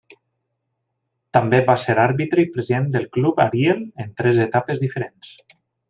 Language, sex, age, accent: Catalan, male, 40-49, valencià